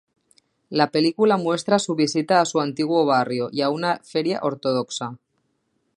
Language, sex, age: Spanish, female, 30-39